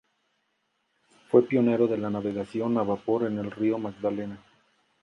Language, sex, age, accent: Spanish, male, 40-49, México